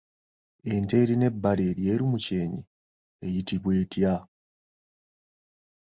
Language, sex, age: Ganda, male, 30-39